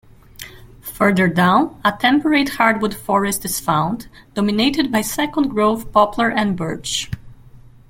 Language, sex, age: English, female, 40-49